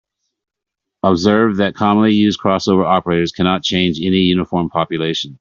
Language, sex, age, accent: English, male, 50-59, United States English